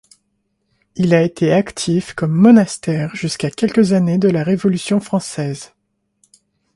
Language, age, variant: French, 19-29, Français de métropole